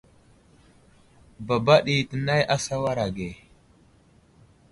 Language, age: Wuzlam, 19-29